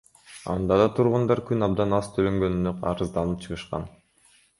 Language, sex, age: Kyrgyz, male, under 19